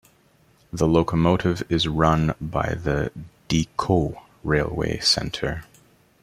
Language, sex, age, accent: English, male, 30-39, Canadian English